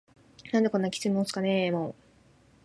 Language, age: Japanese, 19-29